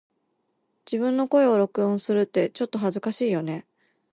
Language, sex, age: Japanese, female, 40-49